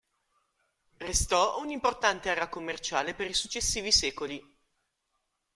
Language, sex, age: Italian, male, 30-39